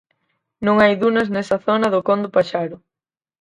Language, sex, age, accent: Galician, female, under 19, Central (gheada); Normativo (estándar)